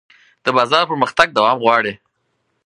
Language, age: Pashto, 40-49